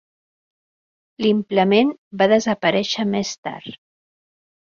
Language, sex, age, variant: Catalan, female, 40-49, Central